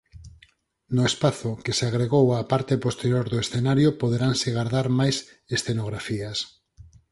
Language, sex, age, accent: Galician, male, 40-49, Normativo (estándar)